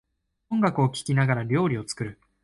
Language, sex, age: Japanese, male, 19-29